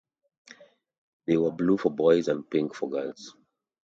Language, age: English, 30-39